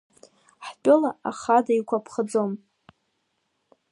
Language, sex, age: Abkhazian, female, under 19